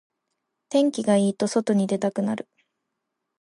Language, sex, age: Japanese, female, 19-29